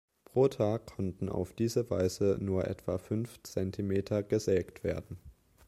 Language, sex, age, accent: German, male, 19-29, Deutschland Deutsch